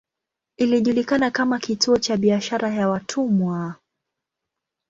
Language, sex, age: Swahili, female, 19-29